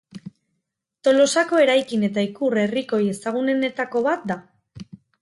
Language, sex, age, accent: Basque, female, 30-39, Erdialdekoa edo Nafarra (Gipuzkoa, Nafarroa)